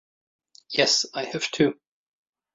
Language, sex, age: English, male, 30-39